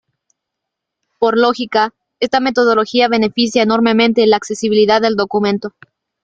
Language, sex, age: Spanish, female, under 19